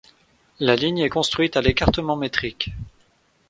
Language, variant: French, Français de métropole